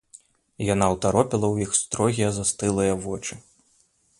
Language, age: Belarusian, 30-39